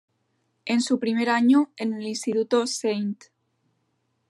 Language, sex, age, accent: Spanish, female, under 19, España: Norte peninsular (Asturias, Castilla y León, Cantabria, País Vasco, Navarra, Aragón, La Rioja, Guadalajara, Cuenca)